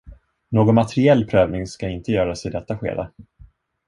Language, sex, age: Swedish, male, 30-39